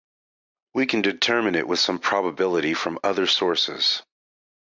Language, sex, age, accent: English, male, 40-49, United States English